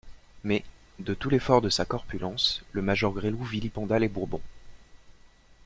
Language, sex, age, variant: French, male, 19-29, Français de métropole